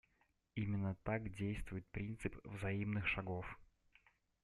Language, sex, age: Russian, male, 19-29